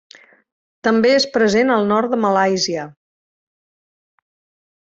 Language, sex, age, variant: Catalan, female, 50-59, Central